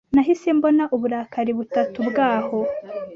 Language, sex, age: Kinyarwanda, male, 30-39